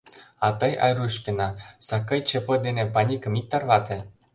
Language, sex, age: Mari, male, 19-29